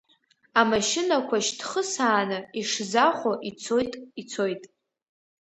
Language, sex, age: Abkhazian, female, under 19